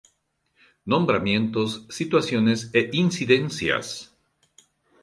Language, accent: Spanish, Andino-Pacífico: Colombia, Perú, Ecuador, oeste de Bolivia y Venezuela andina